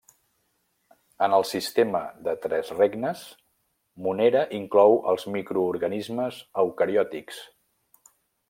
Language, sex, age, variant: Catalan, male, 50-59, Central